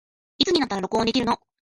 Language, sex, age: Japanese, female, 30-39